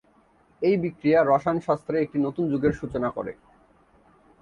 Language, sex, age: Bengali, male, 19-29